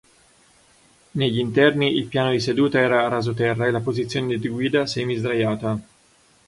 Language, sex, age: Italian, male, 30-39